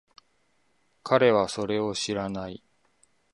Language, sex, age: Japanese, male, 30-39